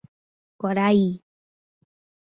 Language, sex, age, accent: Portuguese, female, 19-29, Gaucho